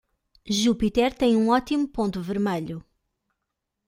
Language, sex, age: Portuguese, female, 30-39